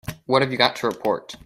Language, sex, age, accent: English, male, under 19, United States English